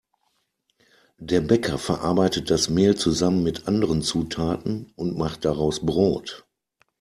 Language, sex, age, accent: German, male, 40-49, Deutschland Deutsch